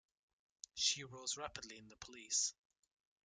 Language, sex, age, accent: English, male, 19-29, United States English